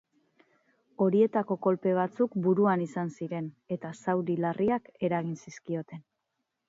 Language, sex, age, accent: Basque, female, 40-49, Mendebalekoa (Araba, Bizkaia, Gipuzkoako mendebaleko herri batzuk)